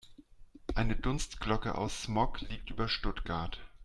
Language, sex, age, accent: German, male, 40-49, Deutschland Deutsch